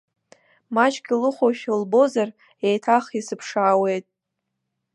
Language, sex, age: Abkhazian, female, under 19